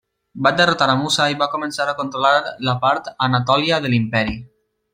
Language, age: Catalan, 19-29